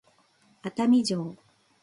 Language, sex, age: Japanese, female, 40-49